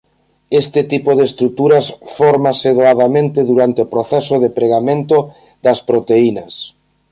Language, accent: Galician, Normativo (estándar)